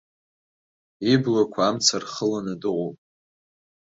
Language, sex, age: Abkhazian, male, under 19